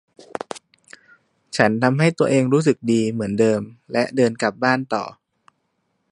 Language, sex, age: Thai, male, 30-39